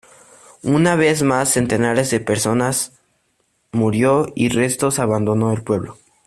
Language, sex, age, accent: Spanish, male, under 19, México